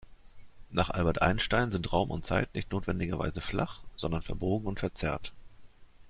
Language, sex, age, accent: German, male, 50-59, Deutschland Deutsch